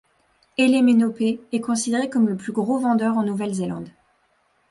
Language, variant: French, Français de métropole